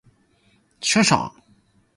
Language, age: Cantonese, 19-29